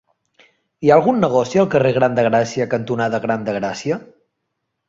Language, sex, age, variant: Catalan, male, 19-29, Central